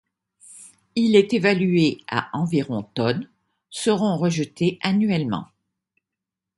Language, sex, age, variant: French, female, 70-79, Français de métropole